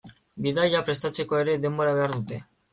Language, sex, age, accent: Basque, male, 19-29, Mendebalekoa (Araba, Bizkaia, Gipuzkoako mendebaleko herri batzuk)